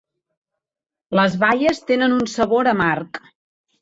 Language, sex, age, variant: Catalan, female, 40-49, Central